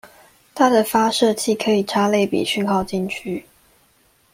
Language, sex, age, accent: Chinese, female, 19-29, 出生地：宜蘭縣